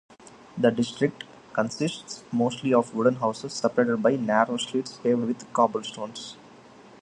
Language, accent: English, India and South Asia (India, Pakistan, Sri Lanka)